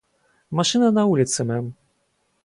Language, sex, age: Russian, male, 19-29